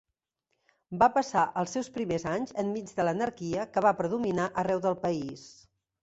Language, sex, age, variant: Catalan, female, 50-59, Central